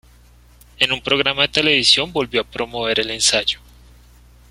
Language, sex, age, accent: Spanish, male, 30-39, Caribe: Cuba, Venezuela, Puerto Rico, República Dominicana, Panamá, Colombia caribeña, México caribeño, Costa del golfo de México